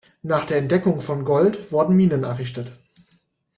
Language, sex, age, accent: German, male, 19-29, Deutschland Deutsch